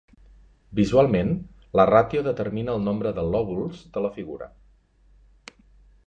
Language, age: Catalan, 40-49